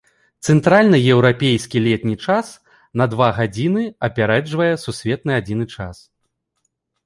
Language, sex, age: Belarusian, male, 30-39